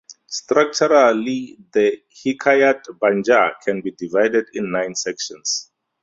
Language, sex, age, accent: English, male, 30-39, Southern African (South Africa, Zimbabwe, Namibia)